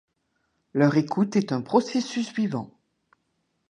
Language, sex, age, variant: French, female, 60-69, Français de métropole